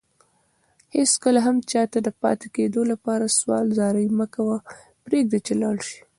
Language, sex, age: Pashto, female, 19-29